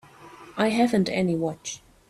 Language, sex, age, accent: English, female, 19-29, United States English